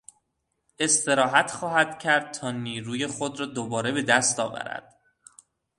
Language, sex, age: Persian, male, 19-29